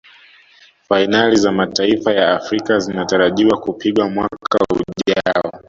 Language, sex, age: Swahili, male, 19-29